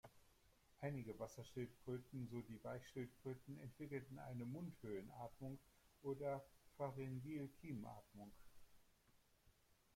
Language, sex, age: German, male, 60-69